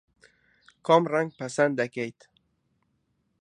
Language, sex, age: Central Kurdish, male, 19-29